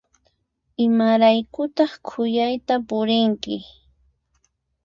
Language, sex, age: Puno Quechua, female, 30-39